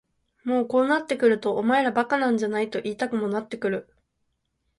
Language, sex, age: Japanese, female, 19-29